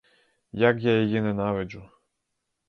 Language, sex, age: Ukrainian, male, 19-29